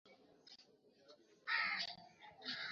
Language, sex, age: Swahili, male, 19-29